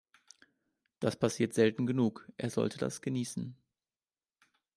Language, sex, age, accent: German, male, 19-29, Deutschland Deutsch